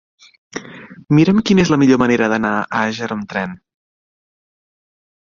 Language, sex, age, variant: Catalan, male, 30-39, Central